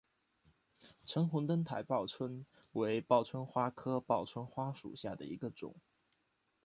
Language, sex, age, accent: Chinese, male, 19-29, 出生地：福建省